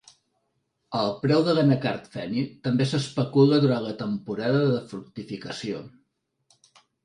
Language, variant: Catalan, Central